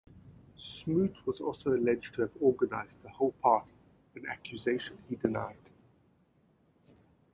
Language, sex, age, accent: English, male, 40-49, Southern African (South Africa, Zimbabwe, Namibia)